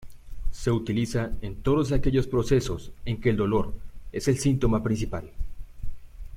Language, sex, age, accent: Spanish, male, 19-29, México